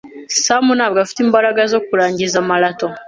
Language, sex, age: Kinyarwanda, female, 19-29